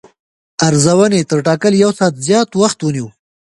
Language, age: Pashto, 19-29